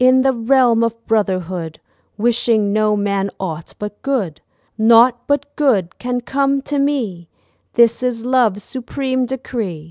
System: none